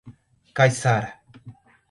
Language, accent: Portuguese, Nordestino